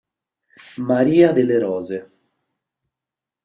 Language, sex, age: Italian, male, 30-39